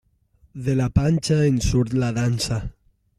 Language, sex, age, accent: Catalan, male, under 19, valencià